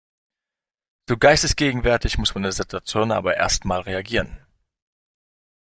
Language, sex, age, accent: German, male, 19-29, Deutschland Deutsch